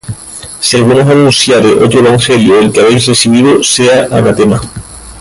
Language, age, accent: Spanish, 19-29, España: Islas Canarias